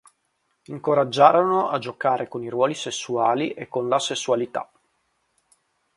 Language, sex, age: Italian, male, 30-39